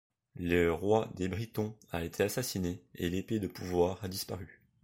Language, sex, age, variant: French, male, under 19, Français de métropole